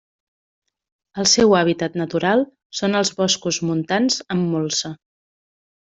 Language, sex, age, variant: Catalan, female, 40-49, Central